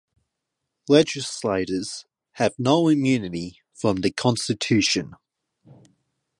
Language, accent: English, Australian English; England English